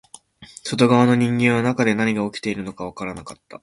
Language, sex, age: Japanese, male, 19-29